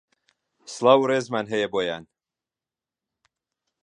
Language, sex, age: Central Kurdish, male, 50-59